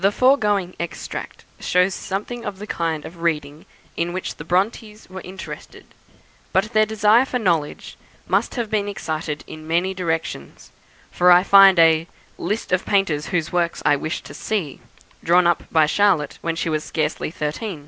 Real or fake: real